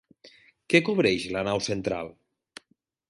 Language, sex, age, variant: Catalan, male, 30-39, Nord-Occidental